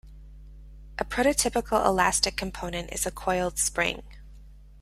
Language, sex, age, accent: English, female, 30-39, United States English